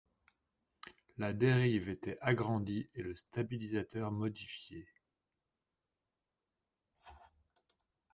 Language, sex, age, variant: French, male, 40-49, Français de métropole